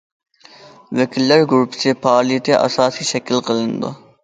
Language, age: Uyghur, 19-29